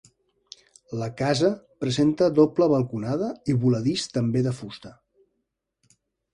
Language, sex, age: Catalan, male, 50-59